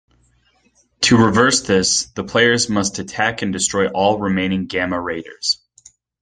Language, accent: English, United States English